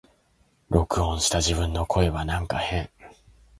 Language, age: Japanese, 19-29